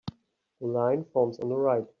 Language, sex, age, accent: English, male, 30-39, United States English